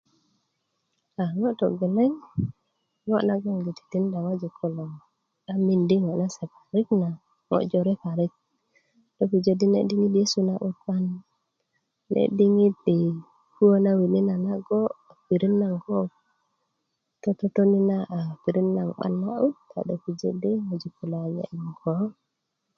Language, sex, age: Kuku, female, 19-29